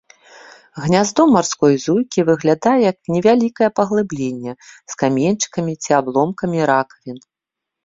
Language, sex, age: Belarusian, female, 40-49